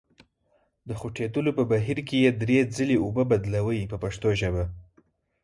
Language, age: Pashto, 19-29